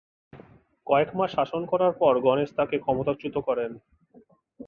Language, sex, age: Bengali, male, 30-39